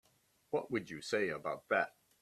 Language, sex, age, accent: English, male, 70-79, United States English